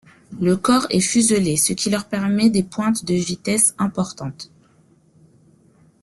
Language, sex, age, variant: French, female, 30-39, Français de métropole